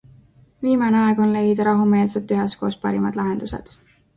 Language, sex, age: Estonian, female, 19-29